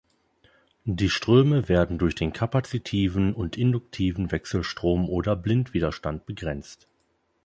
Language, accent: German, Deutschland Deutsch